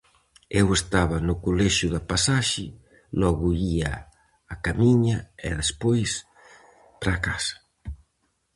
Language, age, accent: Galician, 50-59, Central (gheada)